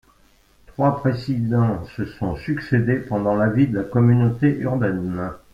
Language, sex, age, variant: French, male, 60-69, Français de métropole